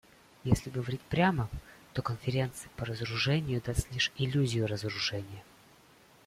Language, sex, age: Russian, male, 19-29